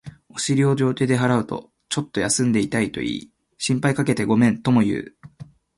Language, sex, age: Japanese, male, 19-29